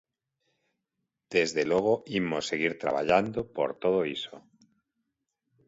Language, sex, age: Galician, male, 40-49